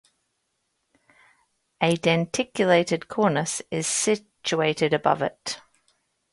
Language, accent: English, Australian English